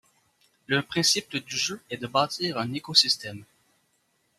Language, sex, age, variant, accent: French, male, 30-39, Français d'Amérique du Nord, Français du Canada